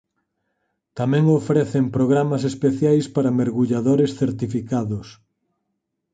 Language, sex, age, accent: Galician, male, 30-39, Normativo (estándar)